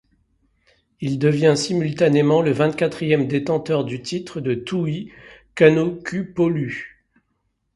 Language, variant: French, Français de métropole